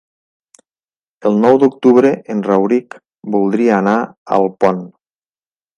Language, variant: Catalan, Nord-Occidental